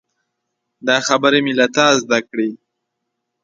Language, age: Pashto, 19-29